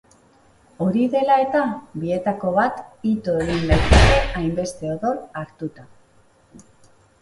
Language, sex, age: Basque, female, 40-49